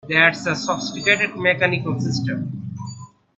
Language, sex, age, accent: English, male, 40-49, India and South Asia (India, Pakistan, Sri Lanka)